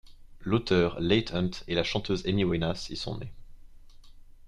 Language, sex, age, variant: French, male, 19-29, Français de métropole